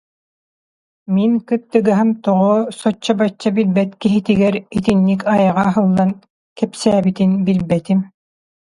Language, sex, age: Yakut, female, 50-59